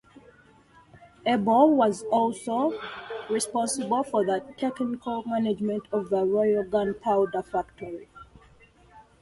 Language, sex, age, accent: English, female, 19-29, England English